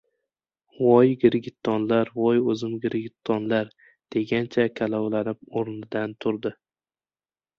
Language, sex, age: Uzbek, male, 19-29